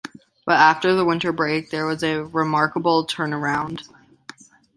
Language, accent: English, United States English